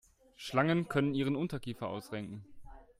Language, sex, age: German, male, 19-29